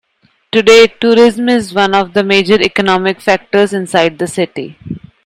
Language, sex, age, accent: English, female, 19-29, India and South Asia (India, Pakistan, Sri Lanka)